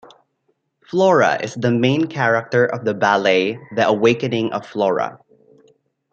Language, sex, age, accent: English, male, 19-29, Filipino